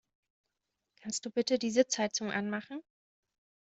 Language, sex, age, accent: German, female, 30-39, Deutschland Deutsch